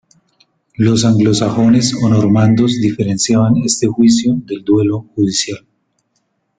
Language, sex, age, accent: Spanish, male, 50-59, Andino-Pacífico: Colombia, Perú, Ecuador, oeste de Bolivia y Venezuela andina